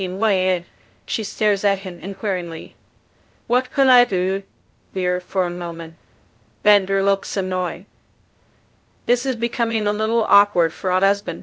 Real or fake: fake